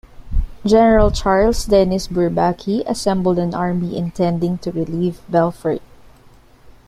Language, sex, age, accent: English, female, 19-29, Filipino